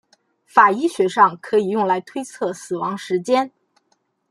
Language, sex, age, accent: Chinese, female, 19-29, 出生地：河北省